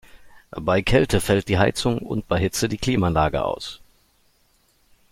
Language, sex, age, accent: German, male, 30-39, Deutschland Deutsch